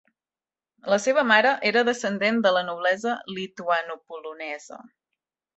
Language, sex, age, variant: Catalan, female, 30-39, Central